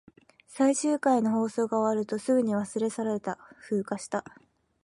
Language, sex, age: Japanese, female, 19-29